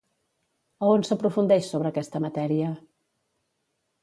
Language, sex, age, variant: Catalan, female, 50-59, Central